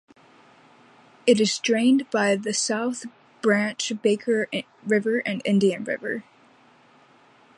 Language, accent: English, United States English